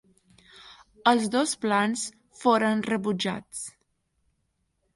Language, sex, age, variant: Catalan, female, 50-59, Septentrional